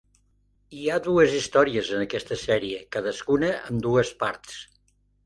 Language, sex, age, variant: Catalan, male, 80-89, Central